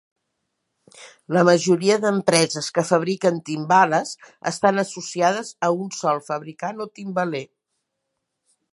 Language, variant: Catalan, Central